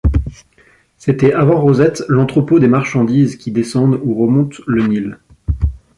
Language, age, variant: French, 30-39, Français de métropole